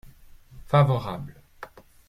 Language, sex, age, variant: French, male, 30-39, Français de métropole